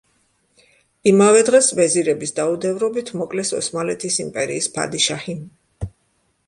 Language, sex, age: Georgian, female, 60-69